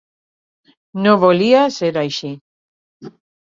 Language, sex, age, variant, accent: Catalan, female, 30-39, Alacantí, valencià